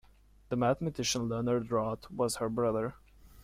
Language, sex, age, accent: English, male, under 19, United States English